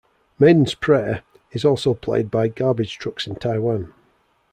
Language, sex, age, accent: English, male, 40-49, England English